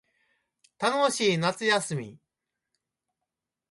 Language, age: Japanese, 70-79